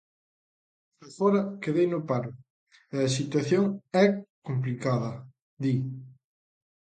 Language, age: Galician, 19-29